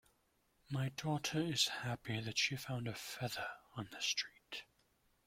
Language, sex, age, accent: English, male, 19-29, United States English